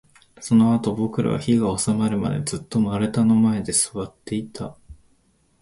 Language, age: Japanese, 19-29